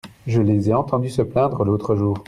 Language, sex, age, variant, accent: French, male, 30-39, Français d'Europe, Français de Belgique